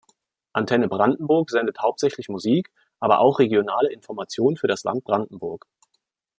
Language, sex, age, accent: German, male, 30-39, Deutschland Deutsch